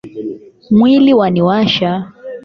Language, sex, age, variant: Swahili, female, 19-29, Kiswahili cha Bara ya Tanzania